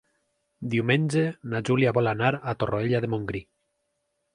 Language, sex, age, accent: Catalan, male, 19-29, valencià